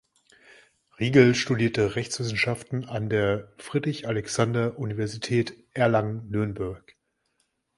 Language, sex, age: German, male, 40-49